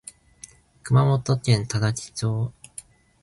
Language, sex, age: Japanese, male, 19-29